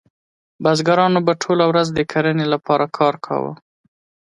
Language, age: Pashto, 30-39